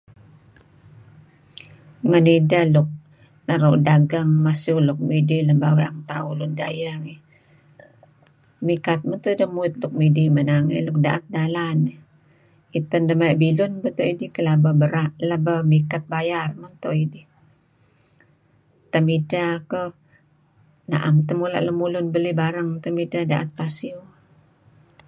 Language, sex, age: Kelabit, female, 60-69